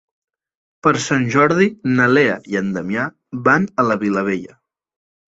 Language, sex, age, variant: Catalan, male, 19-29, Central